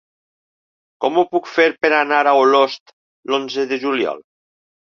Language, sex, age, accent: Catalan, male, 50-59, valencià